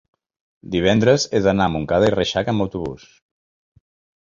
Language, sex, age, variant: Catalan, male, 50-59, Central